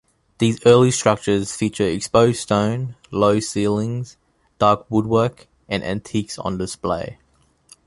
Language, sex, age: English, male, 19-29